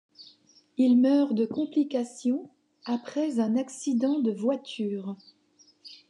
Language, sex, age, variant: French, female, 50-59, Français de métropole